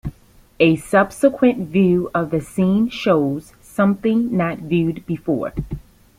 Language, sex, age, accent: English, female, 30-39, United States English